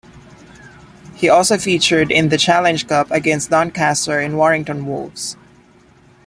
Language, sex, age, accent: English, male, 19-29, Filipino